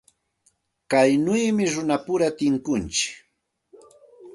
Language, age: Santa Ana de Tusi Pasco Quechua, 40-49